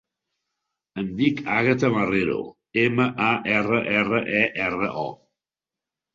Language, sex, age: Catalan, male, 60-69